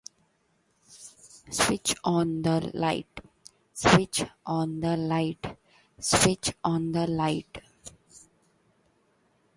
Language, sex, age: English, female, 19-29